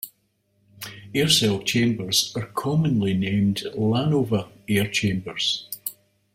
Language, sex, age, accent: English, male, 70-79, Scottish English